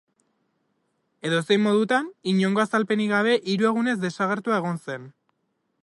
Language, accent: Basque, Erdialdekoa edo Nafarra (Gipuzkoa, Nafarroa)